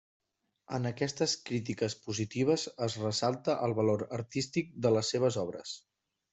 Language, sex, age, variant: Catalan, male, 19-29, Central